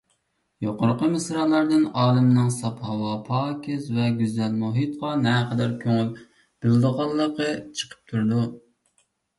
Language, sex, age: Uyghur, male, 30-39